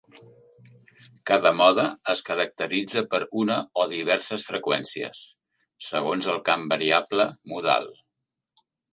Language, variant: Catalan, Central